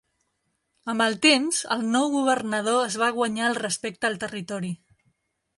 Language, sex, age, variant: Catalan, female, 40-49, Central